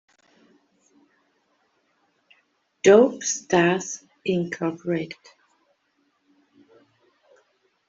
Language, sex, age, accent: German, female, 40-49, Deutschland Deutsch